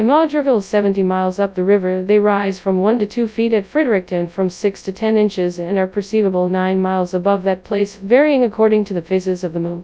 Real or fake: fake